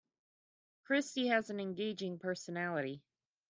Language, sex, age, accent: English, female, 19-29, United States English